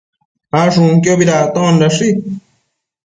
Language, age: Matsés, under 19